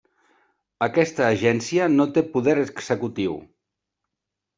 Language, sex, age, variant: Catalan, male, 50-59, Central